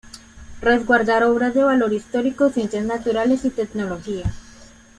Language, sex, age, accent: Spanish, female, 19-29, Caribe: Cuba, Venezuela, Puerto Rico, República Dominicana, Panamá, Colombia caribeña, México caribeño, Costa del golfo de México